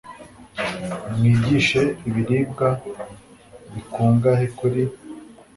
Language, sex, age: Kinyarwanda, male, 19-29